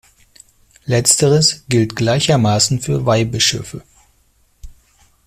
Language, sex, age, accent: German, male, 40-49, Deutschland Deutsch